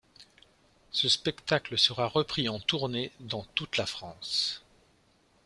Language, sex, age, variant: French, male, 40-49, Français de métropole